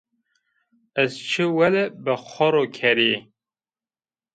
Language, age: Zaza, 30-39